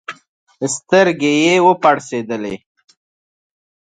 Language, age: Pashto, 30-39